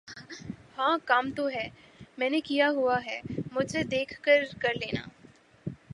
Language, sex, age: Urdu, female, 19-29